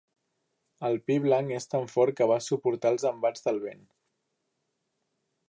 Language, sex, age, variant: Catalan, male, under 19, Central